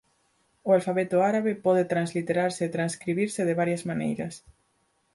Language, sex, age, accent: Galician, female, 19-29, Normativo (estándar)